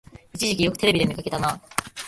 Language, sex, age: Japanese, female, 19-29